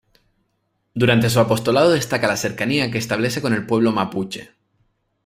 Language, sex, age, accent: Spanish, male, 19-29, España: Islas Canarias